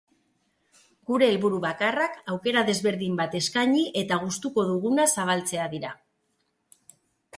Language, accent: Basque, Erdialdekoa edo Nafarra (Gipuzkoa, Nafarroa)